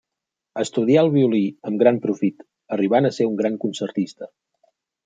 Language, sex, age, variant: Catalan, male, 30-39, Central